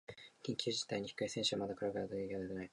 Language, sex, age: Japanese, male, 19-29